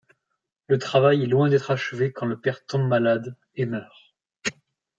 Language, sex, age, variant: French, male, 19-29, Français de métropole